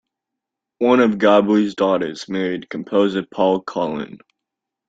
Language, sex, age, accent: English, male, under 19, United States English